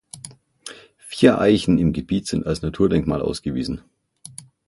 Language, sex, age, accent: German, male, 40-49, Deutschland Deutsch; Österreichisches Deutsch